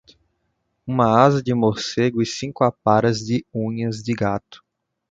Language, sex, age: Portuguese, male, 19-29